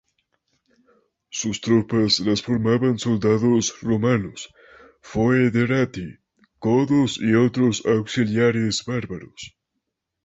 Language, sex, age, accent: Spanish, male, 19-29, Andino-Pacífico: Colombia, Perú, Ecuador, oeste de Bolivia y Venezuela andina